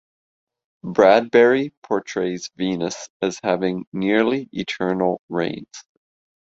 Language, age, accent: English, 30-39, Canadian English